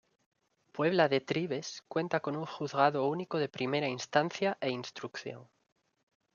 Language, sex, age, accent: Spanish, male, 19-29, España: Norte peninsular (Asturias, Castilla y León, Cantabria, País Vasco, Navarra, Aragón, La Rioja, Guadalajara, Cuenca)